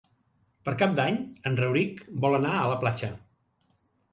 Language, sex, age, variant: Catalan, male, 60-69, Central